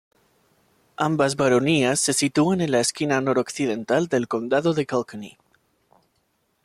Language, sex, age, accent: Spanish, male, 19-29, España: Centro-Sur peninsular (Madrid, Toledo, Castilla-La Mancha)